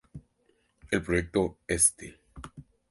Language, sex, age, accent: Spanish, male, 19-29, México